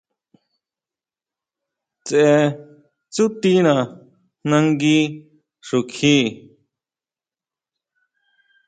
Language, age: Huautla Mazatec, 19-29